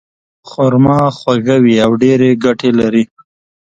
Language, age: Pashto, 19-29